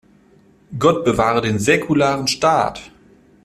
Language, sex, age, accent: German, male, 30-39, Deutschland Deutsch